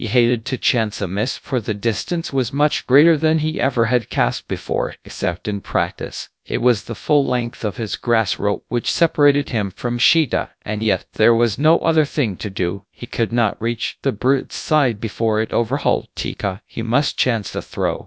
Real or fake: fake